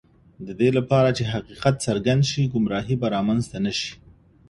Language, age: Pashto, 30-39